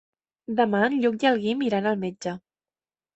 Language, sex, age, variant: Catalan, female, 19-29, Central